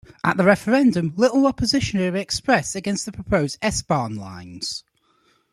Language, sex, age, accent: English, male, 19-29, England English